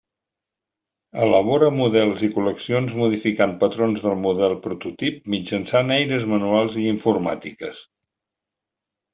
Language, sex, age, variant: Catalan, male, 70-79, Central